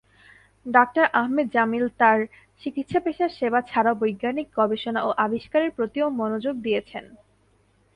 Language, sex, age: Bengali, female, 19-29